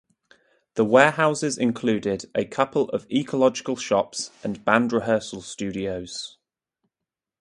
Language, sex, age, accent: English, male, 19-29, England English